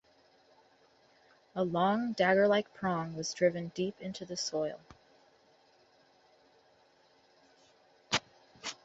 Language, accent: English, United States English